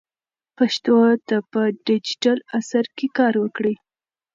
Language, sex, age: Pashto, female, 19-29